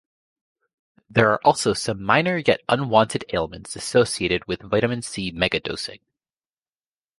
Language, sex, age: English, female, 19-29